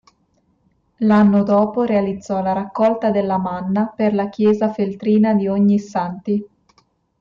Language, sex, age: Italian, female, 19-29